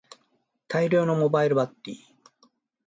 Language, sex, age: Japanese, male, 50-59